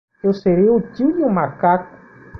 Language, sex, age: Portuguese, male, 30-39